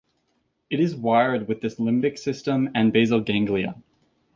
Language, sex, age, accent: English, male, 19-29, United States English